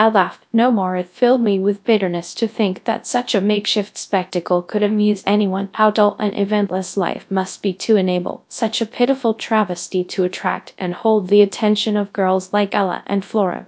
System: TTS, GradTTS